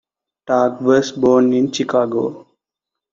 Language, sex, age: English, male, 19-29